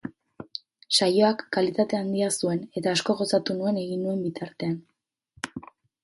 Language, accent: Basque, Erdialdekoa edo Nafarra (Gipuzkoa, Nafarroa)